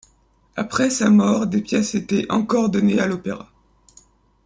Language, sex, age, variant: French, male, under 19, Français de métropole